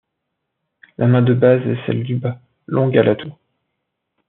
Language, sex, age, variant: French, male, 40-49, Français de métropole